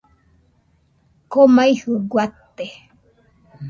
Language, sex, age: Nüpode Huitoto, female, 40-49